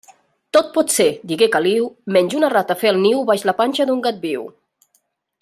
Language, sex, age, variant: Catalan, female, 40-49, Central